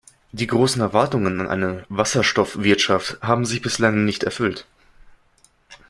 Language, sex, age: German, male, 19-29